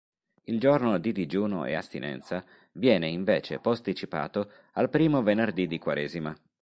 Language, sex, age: Italian, male, 40-49